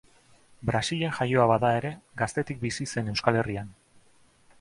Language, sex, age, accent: Basque, male, 30-39, Erdialdekoa edo Nafarra (Gipuzkoa, Nafarroa)